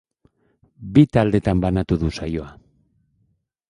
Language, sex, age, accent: Basque, male, 40-49, Erdialdekoa edo Nafarra (Gipuzkoa, Nafarroa)